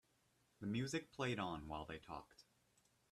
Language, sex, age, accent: English, male, 19-29, United States English